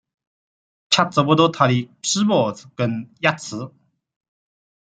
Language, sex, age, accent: Chinese, male, 30-39, 出生地：江苏省